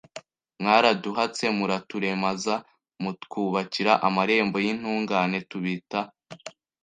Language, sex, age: Kinyarwanda, male, under 19